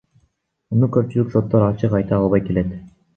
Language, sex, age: Kyrgyz, male, 19-29